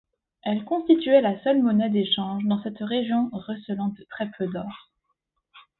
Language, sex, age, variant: French, female, 19-29, Français de métropole